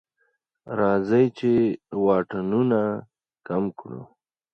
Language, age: Pashto, 30-39